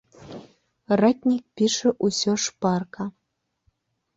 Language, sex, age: Belarusian, female, 30-39